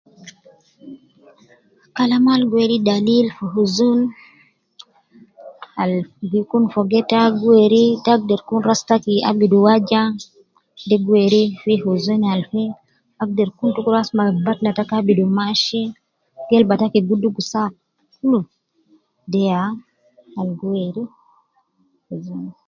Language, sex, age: Nubi, female, 30-39